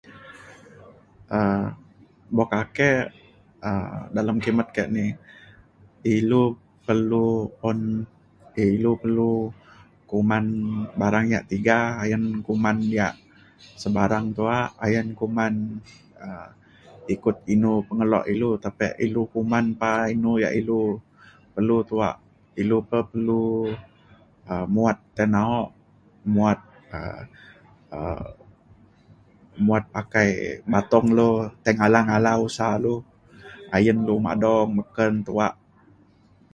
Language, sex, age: Mainstream Kenyah, male, 30-39